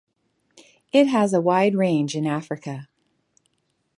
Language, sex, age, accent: English, female, 60-69, United States English